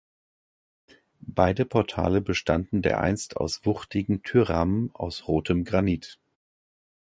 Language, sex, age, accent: German, male, 50-59, Deutschland Deutsch